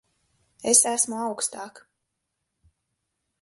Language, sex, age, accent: Latvian, female, 19-29, Vidus dialekts